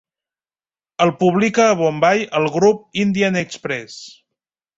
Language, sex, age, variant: Catalan, male, 30-39, Central